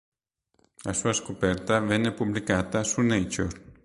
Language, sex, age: Italian, male, 19-29